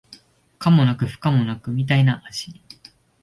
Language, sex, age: Japanese, male, 19-29